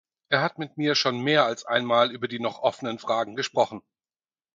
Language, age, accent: German, 40-49, Deutschland Deutsch